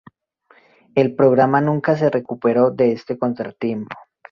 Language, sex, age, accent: Spanish, male, 19-29, Andino-Pacífico: Colombia, Perú, Ecuador, oeste de Bolivia y Venezuela andina